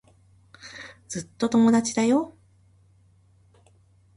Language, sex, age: Japanese, female, 40-49